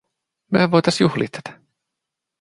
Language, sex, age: Finnish, male, 30-39